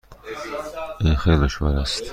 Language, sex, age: Persian, male, 30-39